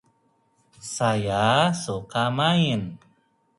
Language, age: English, 70-79